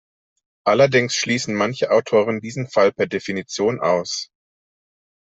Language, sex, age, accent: German, male, 30-39, Deutschland Deutsch